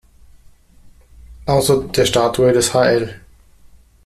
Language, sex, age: German, male, 30-39